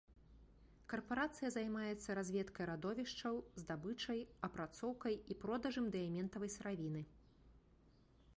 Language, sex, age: Belarusian, female, 19-29